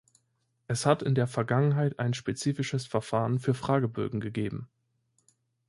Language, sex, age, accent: German, male, 30-39, Deutschland Deutsch